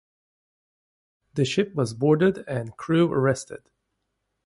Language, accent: English, United States English